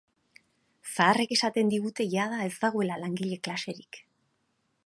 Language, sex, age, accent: Basque, female, 50-59, Erdialdekoa edo Nafarra (Gipuzkoa, Nafarroa)